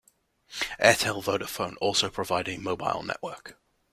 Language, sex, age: English, male, 19-29